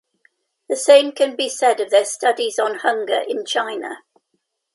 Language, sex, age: English, female, 70-79